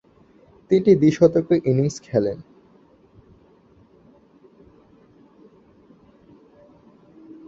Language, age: Bengali, 19-29